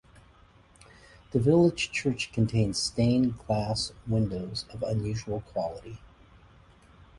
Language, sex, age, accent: English, male, 40-49, United States English